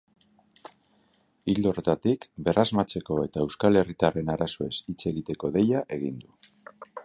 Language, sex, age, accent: Basque, male, 40-49, Mendebalekoa (Araba, Bizkaia, Gipuzkoako mendebaleko herri batzuk)